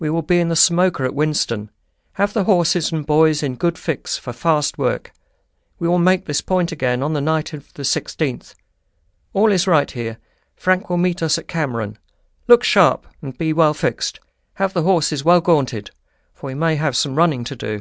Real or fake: real